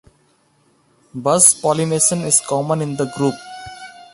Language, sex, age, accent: English, male, 40-49, India and South Asia (India, Pakistan, Sri Lanka)